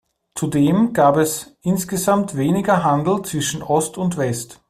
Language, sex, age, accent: German, male, 30-39, Österreichisches Deutsch